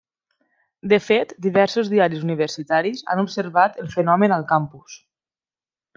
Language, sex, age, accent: Catalan, female, 19-29, valencià